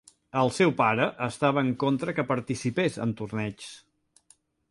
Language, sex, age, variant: Catalan, male, 50-59, Central